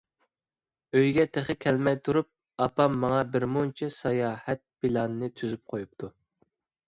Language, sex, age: Uyghur, male, 30-39